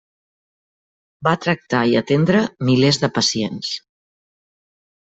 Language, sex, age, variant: Catalan, female, 50-59, Central